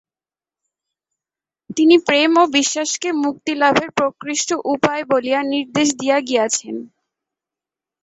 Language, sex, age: Bengali, female, 19-29